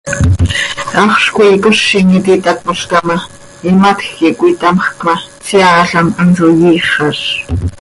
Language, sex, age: Seri, female, 40-49